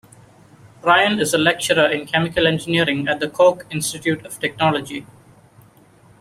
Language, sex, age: English, male, 19-29